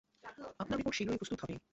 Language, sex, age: Bengali, male, 19-29